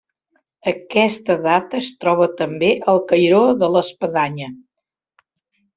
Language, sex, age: Catalan, male, 40-49